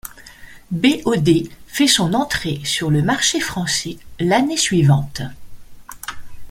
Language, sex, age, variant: French, female, 40-49, Français de métropole